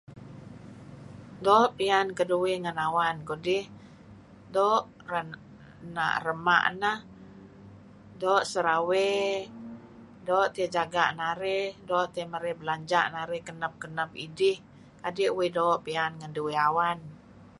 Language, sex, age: Kelabit, female, 60-69